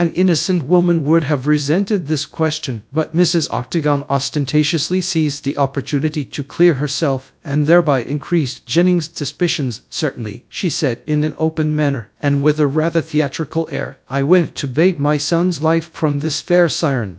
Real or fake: fake